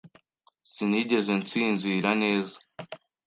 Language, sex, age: Kinyarwanda, male, under 19